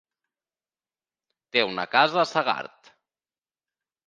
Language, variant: Catalan, Central